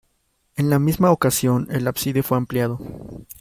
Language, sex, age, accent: Spanish, male, 19-29, México